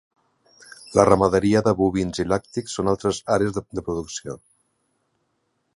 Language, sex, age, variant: Catalan, male, 50-59, Central